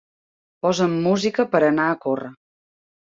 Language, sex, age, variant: Catalan, female, 40-49, Central